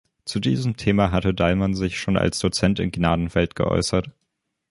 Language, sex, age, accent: German, male, under 19, Deutschland Deutsch